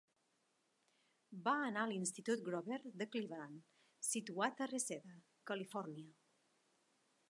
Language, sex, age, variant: Catalan, female, 40-49, Septentrional